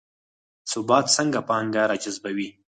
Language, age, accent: Pashto, 19-29, پکتیا ولایت، احمدزی